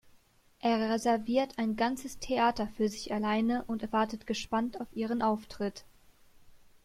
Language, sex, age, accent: German, female, 19-29, Deutschland Deutsch